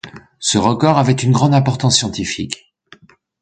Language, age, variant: French, 50-59, Français de métropole